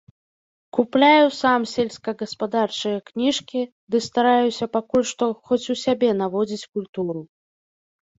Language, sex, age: Belarusian, female, 19-29